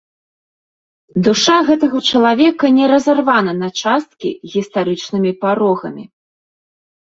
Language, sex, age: Belarusian, female, 19-29